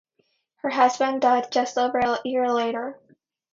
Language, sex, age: English, female, 19-29